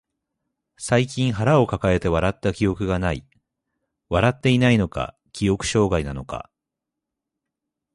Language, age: Japanese, 30-39